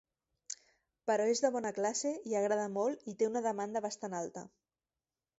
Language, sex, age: Catalan, female, 40-49